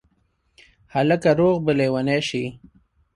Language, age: Pashto, 19-29